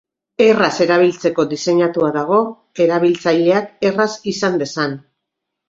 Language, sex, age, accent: Basque, female, 50-59, Mendebalekoa (Araba, Bizkaia, Gipuzkoako mendebaleko herri batzuk)